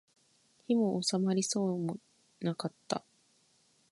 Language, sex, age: Japanese, female, 19-29